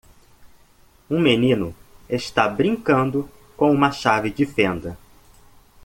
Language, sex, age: Portuguese, male, 30-39